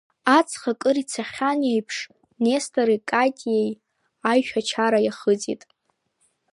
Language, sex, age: Abkhazian, female, under 19